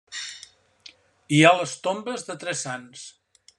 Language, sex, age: Catalan, male, 70-79